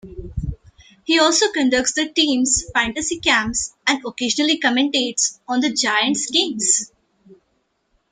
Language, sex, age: English, female, under 19